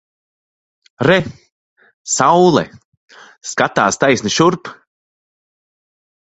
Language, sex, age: Latvian, male, 30-39